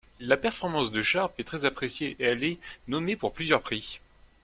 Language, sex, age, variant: French, male, 19-29, Français de métropole